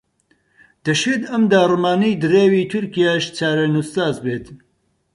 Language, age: Central Kurdish, 30-39